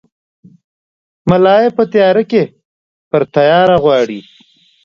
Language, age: Pashto, 30-39